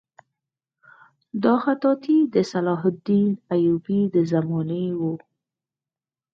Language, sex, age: Pashto, female, 19-29